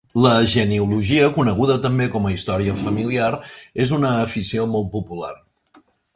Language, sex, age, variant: Catalan, male, 50-59, Central